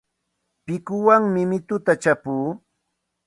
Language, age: Santa Ana de Tusi Pasco Quechua, 40-49